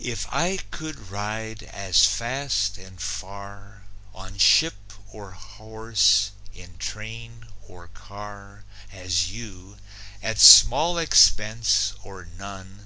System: none